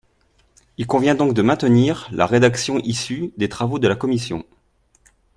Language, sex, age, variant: French, male, 30-39, Français de métropole